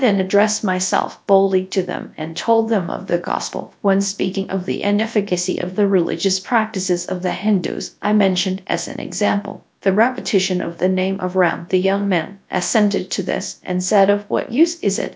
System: TTS, GradTTS